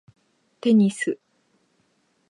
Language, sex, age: Japanese, female, 19-29